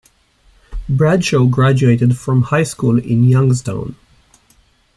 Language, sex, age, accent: English, male, 40-49, United States English